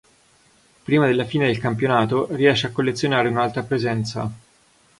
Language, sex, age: Italian, male, 30-39